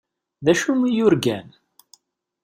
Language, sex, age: Kabyle, male, 50-59